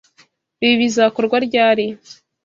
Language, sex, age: Kinyarwanda, female, 19-29